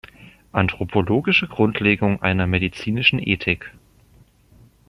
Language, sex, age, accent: German, male, 30-39, Deutschland Deutsch